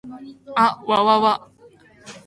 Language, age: Japanese, 19-29